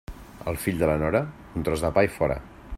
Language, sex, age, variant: Catalan, male, 40-49, Central